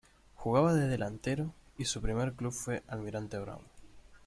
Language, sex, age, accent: Spanish, male, under 19, Rioplatense: Argentina, Uruguay, este de Bolivia, Paraguay